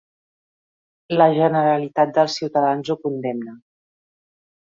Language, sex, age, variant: Catalan, female, 40-49, Central